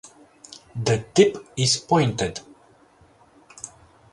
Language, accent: English, United States English